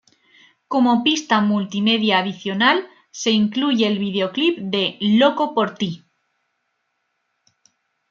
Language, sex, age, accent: Spanish, female, 19-29, España: Norte peninsular (Asturias, Castilla y León, Cantabria, País Vasco, Navarra, Aragón, La Rioja, Guadalajara, Cuenca)